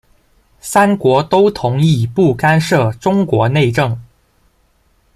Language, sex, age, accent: Chinese, male, 19-29, 出生地：广东省